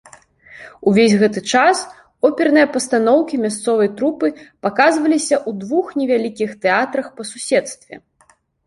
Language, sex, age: Belarusian, female, 19-29